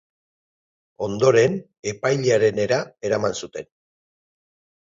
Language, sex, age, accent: Basque, male, 40-49, Erdialdekoa edo Nafarra (Gipuzkoa, Nafarroa)